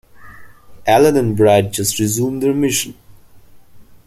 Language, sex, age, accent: English, male, 19-29, India and South Asia (India, Pakistan, Sri Lanka)